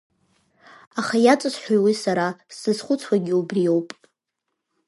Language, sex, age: Abkhazian, female, 19-29